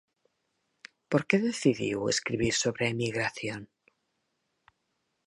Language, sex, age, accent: Galician, female, 50-59, Normativo (estándar)